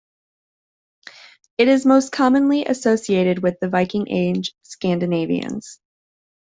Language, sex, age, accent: English, female, 30-39, United States English